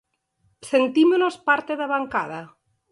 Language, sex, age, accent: Galician, female, 50-59, Normativo (estándar)